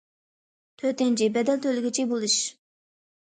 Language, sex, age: Uyghur, female, under 19